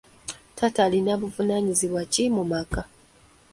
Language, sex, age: Ganda, female, 19-29